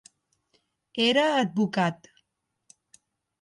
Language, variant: Catalan, Septentrional